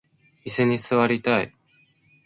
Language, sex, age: Japanese, male, 19-29